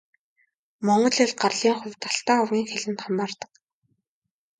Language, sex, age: Mongolian, female, 19-29